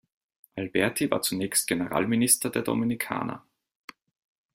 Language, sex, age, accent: German, male, 30-39, Österreichisches Deutsch